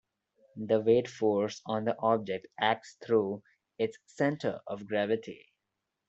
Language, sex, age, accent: English, male, 19-29, India and South Asia (India, Pakistan, Sri Lanka)